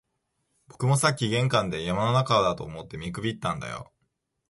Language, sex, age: Japanese, male, 19-29